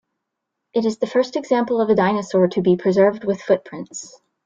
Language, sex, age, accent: English, female, 30-39, United States English